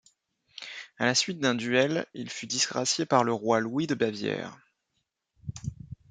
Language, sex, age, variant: French, male, 30-39, Français de métropole